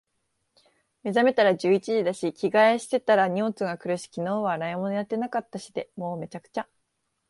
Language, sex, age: Japanese, female, 19-29